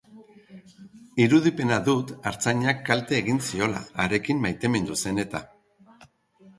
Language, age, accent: Basque, 50-59, Mendebalekoa (Araba, Bizkaia, Gipuzkoako mendebaleko herri batzuk)